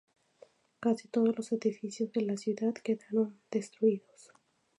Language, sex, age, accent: Spanish, female, 30-39, México